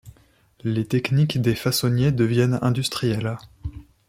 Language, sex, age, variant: French, male, 30-39, Français de métropole